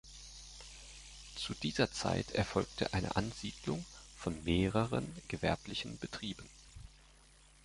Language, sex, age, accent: German, male, 40-49, Deutschland Deutsch